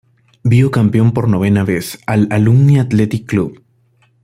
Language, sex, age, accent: Spanish, male, 19-29, América central